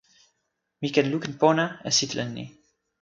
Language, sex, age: Toki Pona, male, 19-29